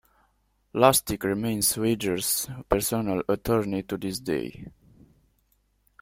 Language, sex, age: English, male, 19-29